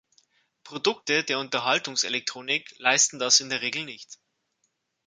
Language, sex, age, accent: German, male, 30-39, Deutschland Deutsch